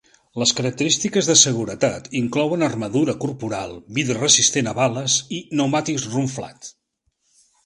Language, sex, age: Catalan, male, 40-49